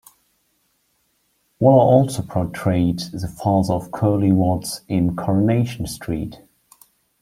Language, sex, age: English, male, 30-39